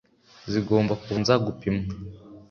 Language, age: Kinyarwanda, under 19